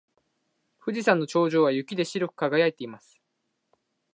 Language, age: Japanese, 19-29